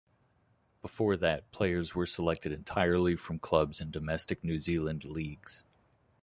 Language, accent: English, United States English